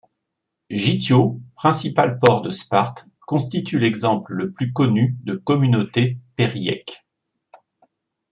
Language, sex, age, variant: French, male, 60-69, Français de métropole